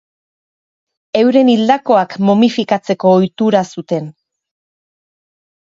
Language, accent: Basque, Erdialdekoa edo Nafarra (Gipuzkoa, Nafarroa)